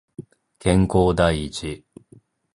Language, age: Japanese, 30-39